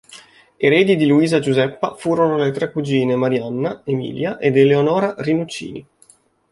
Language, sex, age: Italian, male, 19-29